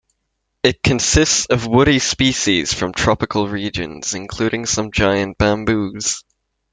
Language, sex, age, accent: English, male, 19-29, United States English